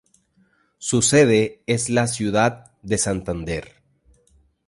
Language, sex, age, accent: Spanish, male, 19-29, Andino-Pacífico: Colombia, Perú, Ecuador, oeste de Bolivia y Venezuela andina